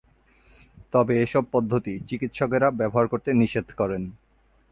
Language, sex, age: Bengali, male, 30-39